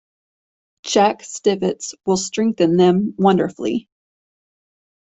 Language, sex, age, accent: English, female, 30-39, United States English